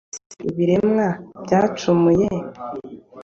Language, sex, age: Kinyarwanda, female, 19-29